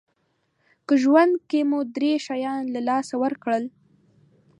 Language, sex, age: Pashto, female, 30-39